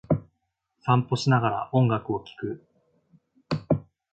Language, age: Japanese, 19-29